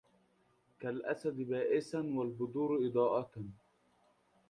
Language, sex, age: Arabic, male, under 19